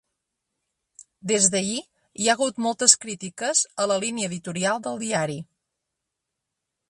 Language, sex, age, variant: Catalan, female, 40-49, Central